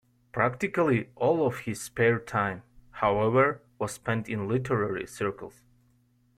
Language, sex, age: English, male, 30-39